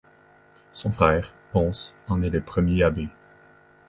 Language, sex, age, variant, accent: French, male, 19-29, Français d'Amérique du Nord, Français du Canada